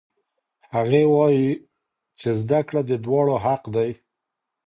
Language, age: Pashto, 50-59